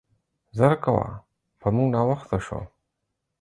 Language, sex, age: Pashto, male, 40-49